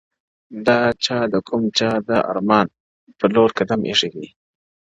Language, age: Pashto, 19-29